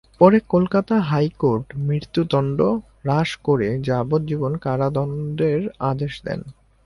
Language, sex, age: Bengali, male, 19-29